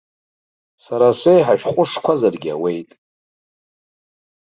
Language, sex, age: Abkhazian, male, 50-59